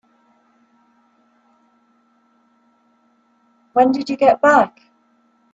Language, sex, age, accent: English, female, 50-59, England English